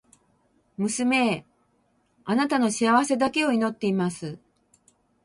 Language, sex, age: Japanese, female, 60-69